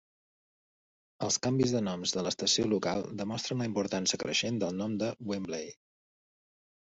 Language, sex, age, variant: Catalan, male, 40-49, Central